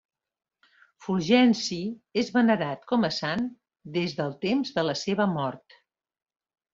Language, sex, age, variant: Catalan, female, 60-69, Central